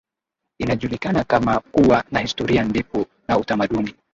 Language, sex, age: Swahili, male, 19-29